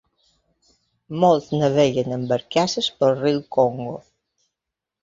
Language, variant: Catalan, Balear